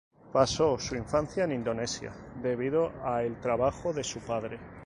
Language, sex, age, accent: Spanish, male, 40-49, España: Norte peninsular (Asturias, Castilla y León, Cantabria, País Vasco, Navarra, Aragón, La Rioja, Guadalajara, Cuenca)